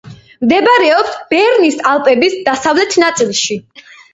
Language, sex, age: Georgian, female, under 19